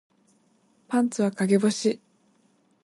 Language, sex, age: Japanese, female, 19-29